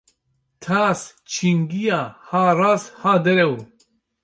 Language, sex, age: Kurdish, male, 30-39